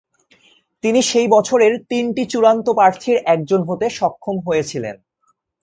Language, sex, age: Bengali, male, 19-29